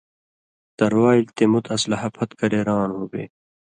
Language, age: Indus Kohistani, 30-39